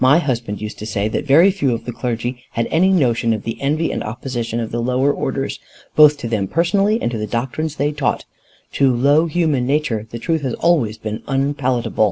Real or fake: real